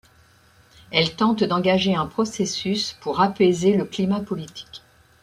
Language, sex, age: French, female, 60-69